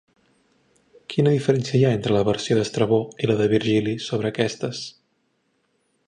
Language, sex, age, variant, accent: Catalan, male, 19-29, Central, central